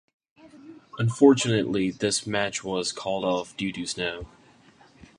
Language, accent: English, United States English; India and South Asia (India, Pakistan, Sri Lanka)